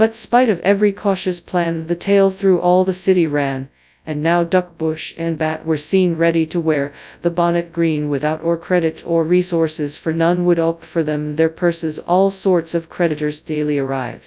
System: TTS, FastPitch